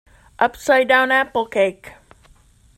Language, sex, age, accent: English, female, 30-39, United States English